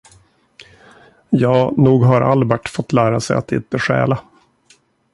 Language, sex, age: Swedish, male, 40-49